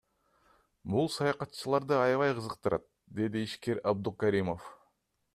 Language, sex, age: Kyrgyz, male, 19-29